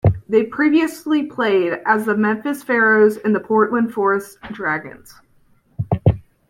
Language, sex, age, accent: English, female, under 19, United States English